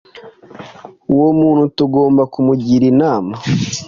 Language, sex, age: Kinyarwanda, male, 19-29